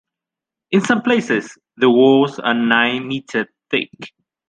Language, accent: English, United States English